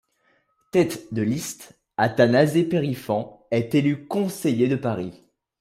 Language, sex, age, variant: French, male, under 19, Français de métropole